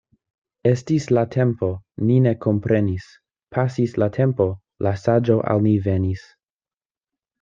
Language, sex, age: Esperanto, male, 19-29